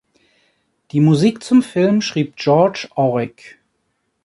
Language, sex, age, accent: German, male, 40-49, Deutschland Deutsch